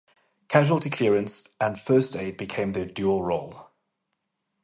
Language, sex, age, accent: English, male, 30-39, Southern African (South Africa, Zimbabwe, Namibia)